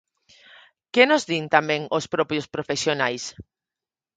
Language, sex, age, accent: Galician, female, 40-49, Normativo (estándar)